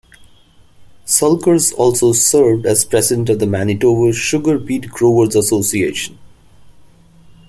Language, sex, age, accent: English, male, 19-29, India and South Asia (India, Pakistan, Sri Lanka)